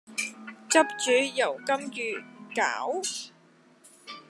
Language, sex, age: Cantonese, female, 19-29